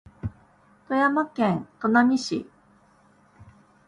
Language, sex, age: Japanese, female, 40-49